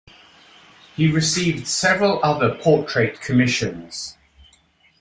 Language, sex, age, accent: English, male, 50-59, England English